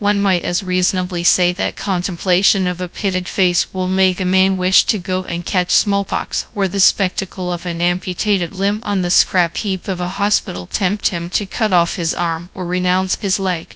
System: TTS, GradTTS